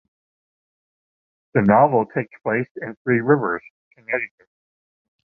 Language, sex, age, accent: English, male, 70-79, England English